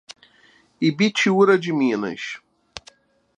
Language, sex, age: Portuguese, male, 40-49